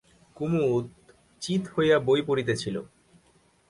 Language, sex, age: Bengali, male, 19-29